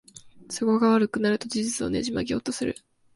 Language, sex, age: Japanese, female, 19-29